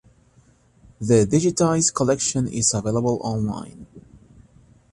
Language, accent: English, United States English